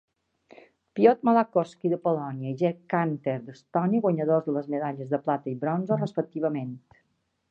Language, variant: Catalan, Balear